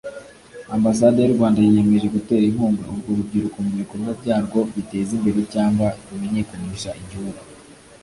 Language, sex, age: Kinyarwanda, male, 19-29